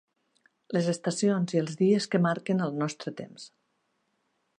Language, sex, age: Catalan, female, 50-59